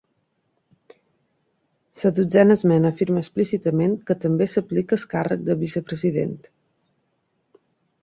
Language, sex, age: Catalan, female, 40-49